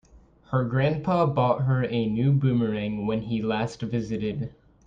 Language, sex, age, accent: English, male, 19-29, United States English